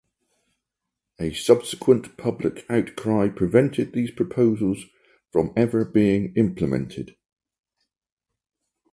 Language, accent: English, England English